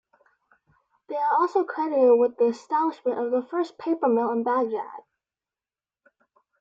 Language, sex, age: English, female, 19-29